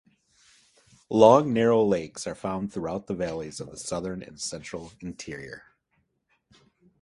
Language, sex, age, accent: English, male, 40-49, United States English